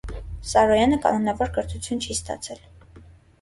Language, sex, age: Armenian, female, 19-29